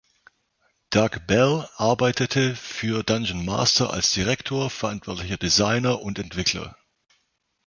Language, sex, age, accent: German, male, 40-49, Deutschland Deutsch